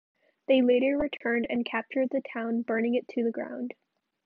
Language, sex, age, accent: English, female, under 19, United States English